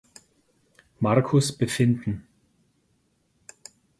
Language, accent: German, Deutschland Deutsch